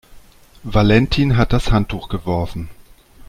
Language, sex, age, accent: German, male, 40-49, Deutschland Deutsch